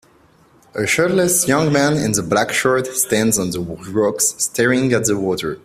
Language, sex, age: English, male, 19-29